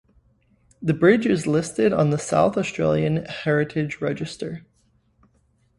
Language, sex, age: English, male, 19-29